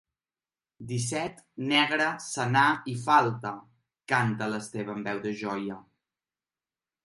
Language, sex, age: Catalan, male, 19-29